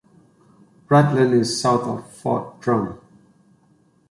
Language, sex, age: English, male, 30-39